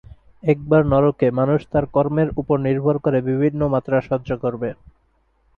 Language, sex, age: Bengali, male, 19-29